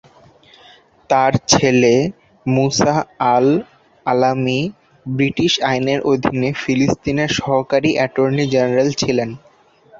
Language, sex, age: Bengali, male, under 19